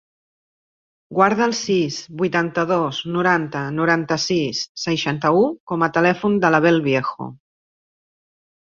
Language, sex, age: Catalan, female, 50-59